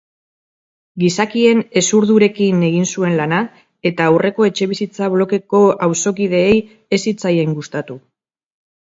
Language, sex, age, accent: Basque, female, 40-49, Mendebalekoa (Araba, Bizkaia, Gipuzkoako mendebaleko herri batzuk)